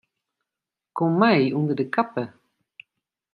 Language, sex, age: Western Frisian, female, 30-39